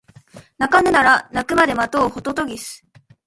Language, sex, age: Japanese, female, under 19